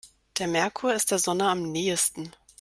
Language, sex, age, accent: German, female, 30-39, Deutschland Deutsch